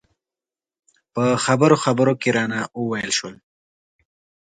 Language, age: Pashto, 19-29